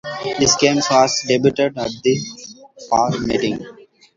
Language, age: English, 19-29